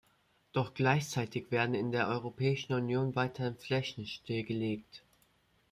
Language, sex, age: German, male, under 19